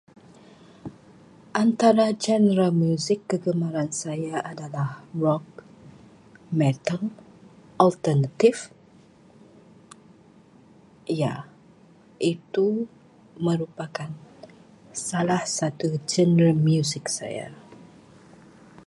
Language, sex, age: Malay, female, 40-49